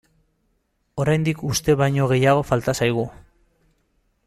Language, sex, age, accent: Basque, male, 30-39, Mendebalekoa (Araba, Bizkaia, Gipuzkoako mendebaleko herri batzuk)